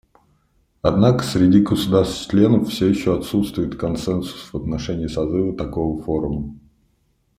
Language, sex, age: Russian, male, 30-39